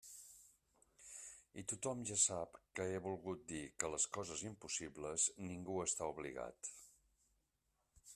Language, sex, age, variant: Catalan, male, 50-59, Central